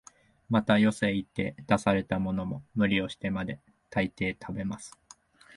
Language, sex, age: Japanese, male, 19-29